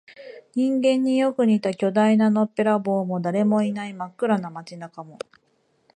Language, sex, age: Japanese, female, 30-39